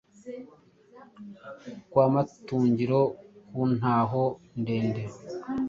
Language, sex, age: Kinyarwanda, male, 40-49